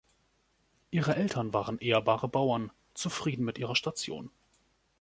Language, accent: German, Deutschland Deutsch